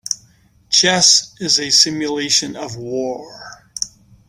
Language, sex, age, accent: English, male, 50-59, United States English